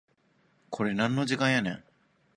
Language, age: Japanese, 19-29